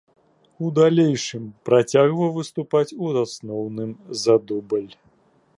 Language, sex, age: Belarusian, male, 40-49